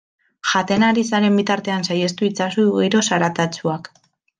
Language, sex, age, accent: Basque, female, 19-29, Mendebalekoa (Araba, Bizkaia, Gipuzkoako mendebaleko herri batzuk)